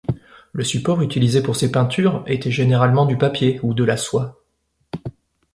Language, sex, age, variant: French, male, 30-39, Français de métropole